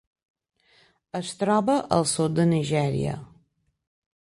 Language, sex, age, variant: Catalan, female, 50-59, Balear